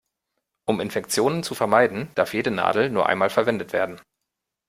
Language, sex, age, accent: German, male, 30-39, Deutschland Deutsch